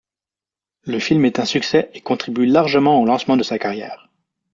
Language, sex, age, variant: French, male, 19-29, Français de métropole